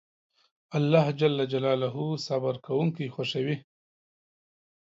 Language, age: Pashto, 40-49